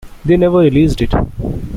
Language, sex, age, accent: English, male, 19-29, India and South Asia (India, Pakistan, Sri Lanka)